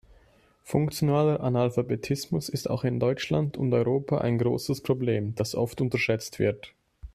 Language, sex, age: German, male, 30-39